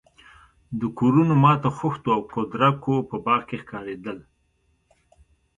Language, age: Pashto, 60-69